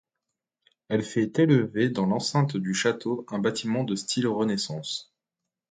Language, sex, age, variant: French, male, 19-29, Français de métropole